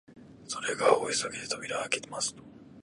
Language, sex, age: Japanese, male, 19-29